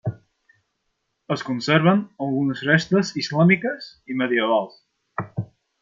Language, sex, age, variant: Catalan, male, 19-29, Central